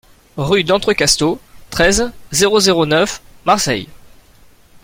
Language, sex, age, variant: French, male, 19-29, Français de métropole